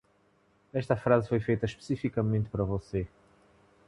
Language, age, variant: Portuguese, 40-49, Portuguese (Portugal)